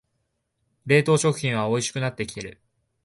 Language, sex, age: Japanese, male, 19-29